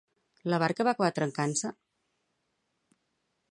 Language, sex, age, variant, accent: Catalan, female, 40-49, Central, central